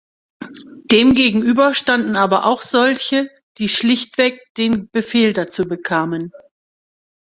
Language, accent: German, Deutschland Deutsch